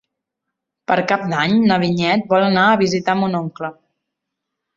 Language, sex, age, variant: Catalan, female, 19-29, Central